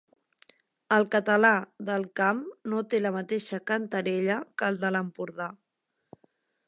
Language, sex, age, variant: Catalan, female, 30-39, Central